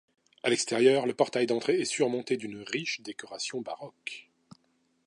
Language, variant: French, Français de métropole